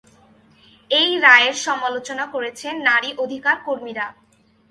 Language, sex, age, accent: Bengali, female, 19-29, Bangla